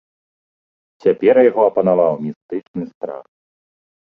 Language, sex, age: Belarusian, male, 30-39